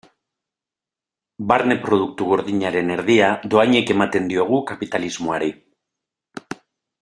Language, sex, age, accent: Basque, male, 40-49, Erdialdekoa edo Nafarra (Gipuzkoa, Nafarroa)